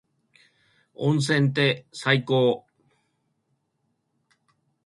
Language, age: Japanese, 60-69